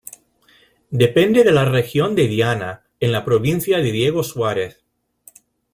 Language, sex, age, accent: Spanish, male, 40-49, España: Centro-Sur peninsular (Madrid, Toledo, Castilla-La Mancha)